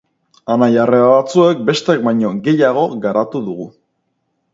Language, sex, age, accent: Basque, male, 19-29, Mendebalekoa (Araba, Bizkaia, Gipuzkoako mendebaleko herri batzuk)